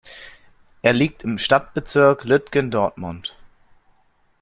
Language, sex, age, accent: German, male, under 19, Deutschland Deutsch